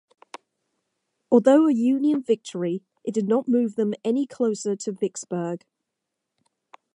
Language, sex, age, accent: English, female, 19-29, England English